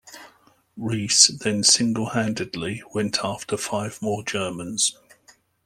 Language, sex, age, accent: English, male, 50-59, England English